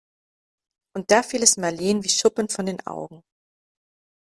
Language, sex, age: German, female, 30-39